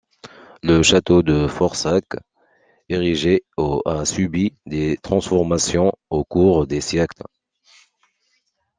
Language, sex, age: French, male, 30-39